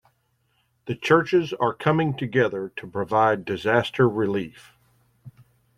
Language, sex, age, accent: English, male, 40-49, United States English